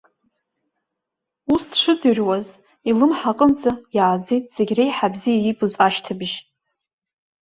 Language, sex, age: Abkhazian, female, 30-39